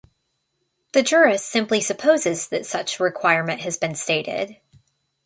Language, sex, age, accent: English, female, under 19, United States English